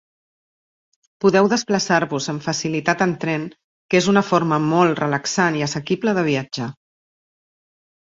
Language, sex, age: Catalan, female, 50-59